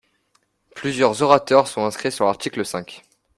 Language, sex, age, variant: French, male, 19-29, Français de métropole